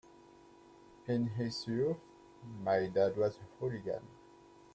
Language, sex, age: English, male, 19-29